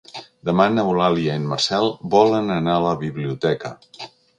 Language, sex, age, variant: Catalan, male, 60-69, Central